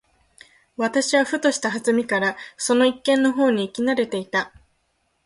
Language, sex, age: Japanese, female, 19-29